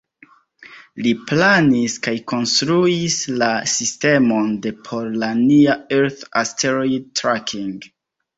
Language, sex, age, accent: Esperanto, male, 30-39, Internacia